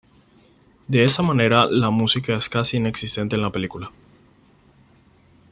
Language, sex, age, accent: Spanish, male, 19-29, Caribe: Cuba, Venezuela, Puerto Rico, República Dominicana, Panamá, Colombia caribeña, México caribeño, Costa del golfo de México